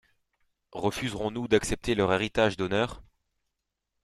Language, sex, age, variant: French, male, under 19, Français de métropole